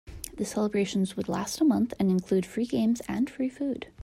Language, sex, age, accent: English, female, 30-39, United States English